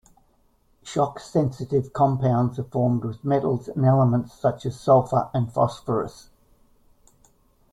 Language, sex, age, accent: English, male, 70-79, Australian English